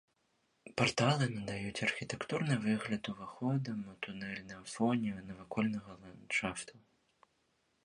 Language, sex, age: Belarusian, male, 19-29